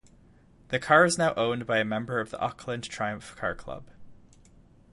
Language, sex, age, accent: English, male, 19-29, Canadian English